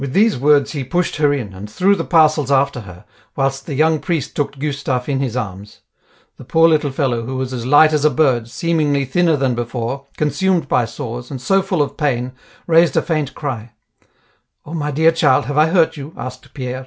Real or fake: real